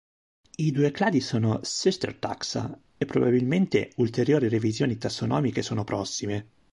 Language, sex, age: Italian, male, 30-39